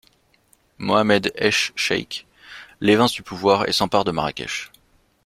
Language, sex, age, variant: French, male, 30-39, Français de métropole